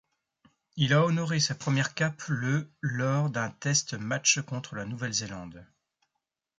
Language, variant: French, Français de métropole